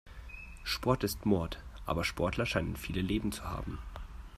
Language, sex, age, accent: German, male, 19-29, Deutschland Deutsch